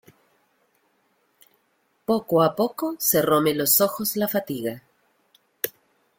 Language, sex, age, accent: Spanish, female, 40-49, América central